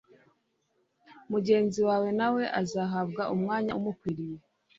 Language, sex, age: Kinyarwanda, female, 30-39